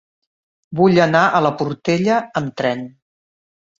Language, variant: Catalan, Central